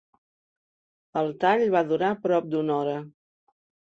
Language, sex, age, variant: Catalan, female, 50-59, Central